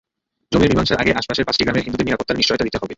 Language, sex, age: Bengali, male, 19-29